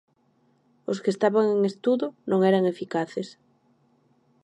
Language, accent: Galician, Oriental (común en zona oriental)